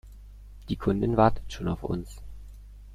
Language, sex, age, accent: German, male, 19-29, Deutschland Deutsch